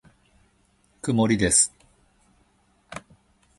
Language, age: Japanese, 50-59